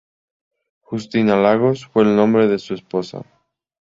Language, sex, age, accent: Spanish, male, 19-29, México